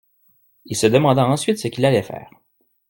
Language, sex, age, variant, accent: French, male, 30-39, Français d'Amérique du Nord, Français du Canada